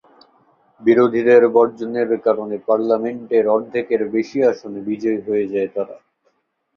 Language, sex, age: Bengali, male, 19-29